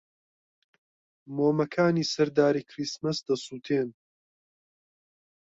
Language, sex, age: Central Kurdish, male, 19-29